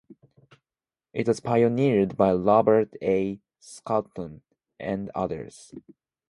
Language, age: English, 19-29